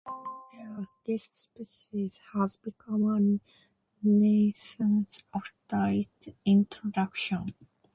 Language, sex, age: English, female, 19-29